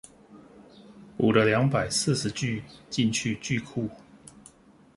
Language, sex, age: Chinese, male, 40-49